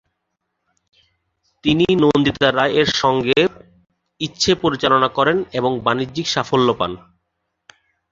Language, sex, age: Bengali, male, 30-39